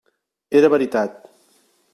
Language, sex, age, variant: Catalan, male, 50-59, Central